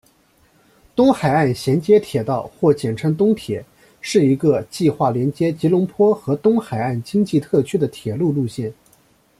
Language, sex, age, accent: Chinese, male, 19-29, 出生地：江苏省